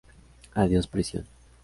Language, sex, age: Spanish, male, 19-29